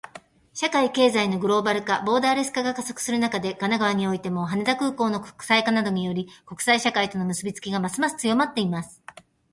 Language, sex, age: Japanese, female, 50-59